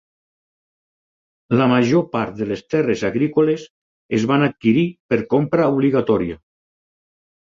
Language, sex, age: Catalan, male, 50-59